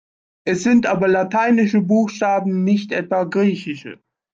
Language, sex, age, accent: German, male, 40-49, Deutschland Deutsch